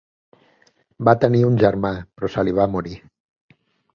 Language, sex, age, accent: Catalan, male, 40-49, Català central